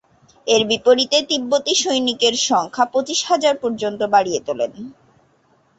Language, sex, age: Bengali, female, 19-29